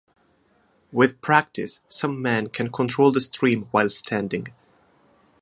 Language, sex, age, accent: English, male, 19-29, England English